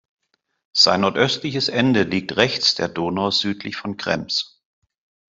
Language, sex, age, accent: German, male, 50-59, Deutschland Deutsch